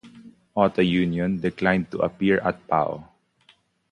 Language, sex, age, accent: English, male, 19-29, Filipino